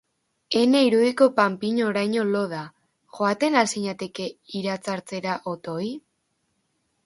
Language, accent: Basque, Erdialdekoa edo Nafarra (Gipuzkoa, Nafarroa)